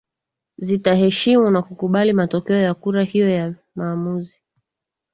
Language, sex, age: Swahili, female, 30-39